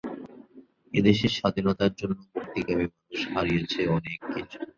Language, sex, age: Bengali, male, 19-29